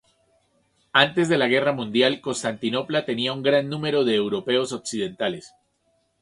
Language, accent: Spanish, Andino-Pacífico: Colombia, Perú, Ecuador, oeste de Bolivia y Venezuela andina